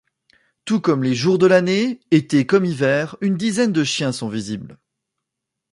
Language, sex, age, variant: French, male, 30-39, Français de métropole